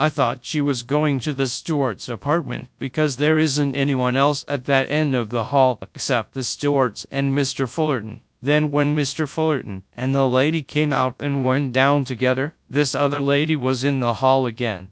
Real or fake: fake